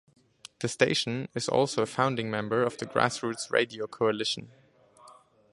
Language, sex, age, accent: English, male, 19-29, German English